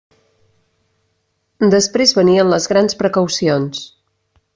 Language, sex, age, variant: Catalan, female, 30-39, Central